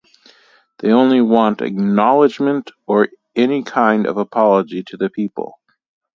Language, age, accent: English, 30-39, United States English